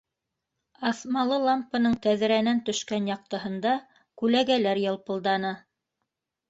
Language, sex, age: Bashkir, female, 50-59